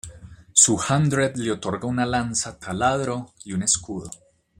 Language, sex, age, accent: Spanish, male, 19-29, Caribe: Cuba, Venezuela, Puerto Rico, República Dominicana, Panamá, Colombia caribeña, México caribeño, Costa del golfo de México